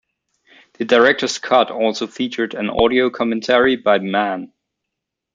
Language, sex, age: English, male, 19-29